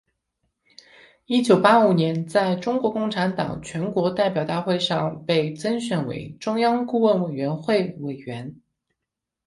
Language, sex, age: Chinese, female, 19-29